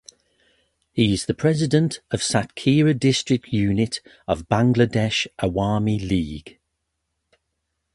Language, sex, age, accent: English, male, 40-49, England English